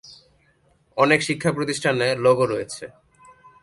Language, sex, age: Bengali, male, 19-29